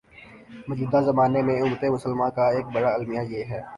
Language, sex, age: Urdu, male, 19-29